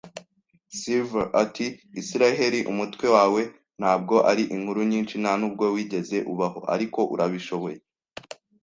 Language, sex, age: Kinyarwanda, male, under 19